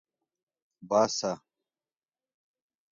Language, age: Pashto, 30-39